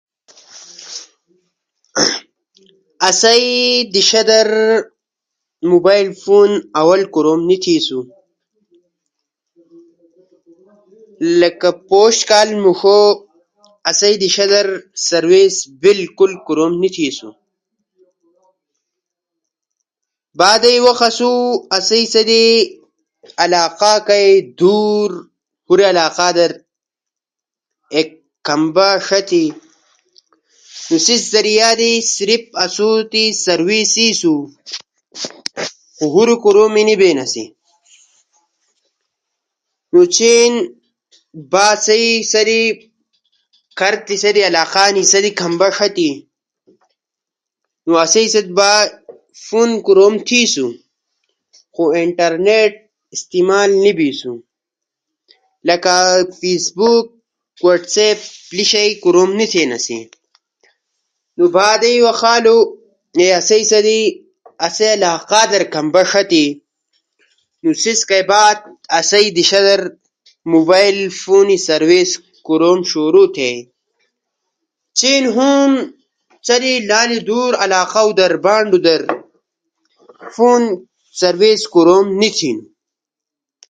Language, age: Ushojo, under 19